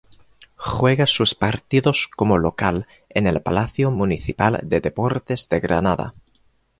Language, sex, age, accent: Spanish, male, 19-29, España: Centro-Sur peninsular (Madrid, Toledo, Castilla-La Mancha)